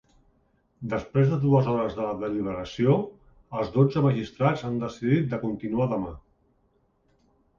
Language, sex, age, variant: Catalan, male, 50-59, Central